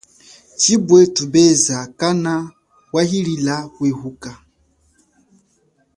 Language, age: Chokwe, 40-49